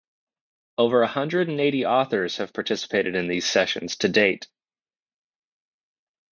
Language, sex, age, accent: English, male, 30-39, United States English